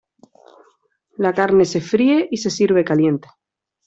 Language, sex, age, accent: Spanish, female, 30-39, España: Sur peninsular (Andalucia, Extremadura, Murcia)